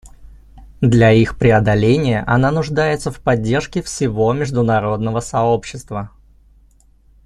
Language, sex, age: Russian, male, 30-39